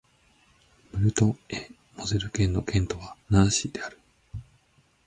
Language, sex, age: Japanese, male, 30-39